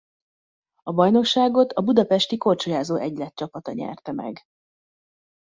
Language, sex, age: Hungarian, female, 19-29